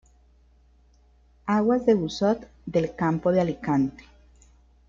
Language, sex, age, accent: Spanish, female, 30-39, Caribe: Cuba, Venezuela, Puerto Rico, República Dominicana, Panamá, Colombia caribeña, México caribeño, Costa del golfo de México